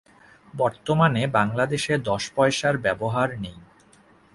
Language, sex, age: Bengali, male, 19-29